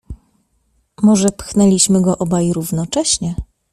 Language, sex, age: Polish, female, 30-39